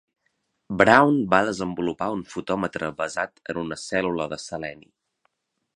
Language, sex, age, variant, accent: Catalan, male, 19-29, Central, Empordanès; Oriental